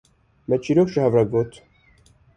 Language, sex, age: Kurdish, male, 19-29